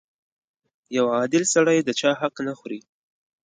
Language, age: Pashto, 19-29